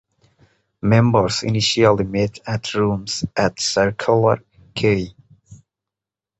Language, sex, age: English, male, 19-29